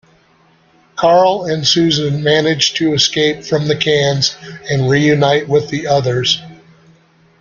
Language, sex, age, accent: English, male, 50-59, United States English